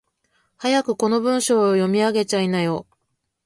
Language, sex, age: Japanese, female, 40-49